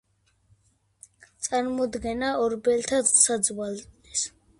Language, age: Georgian, under 19